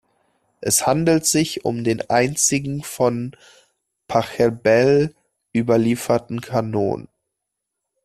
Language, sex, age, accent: German, male, 19-29, Deutschland Deutsch